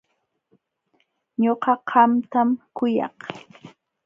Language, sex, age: Jauja Wanca Quechua, female, 19-29